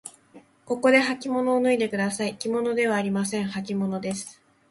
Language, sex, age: Japanese, female, 19-29